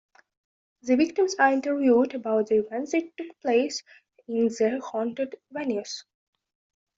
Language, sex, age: English, female, under 19